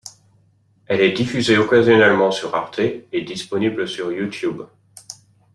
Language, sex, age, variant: French, male, 30-39, Français de métropole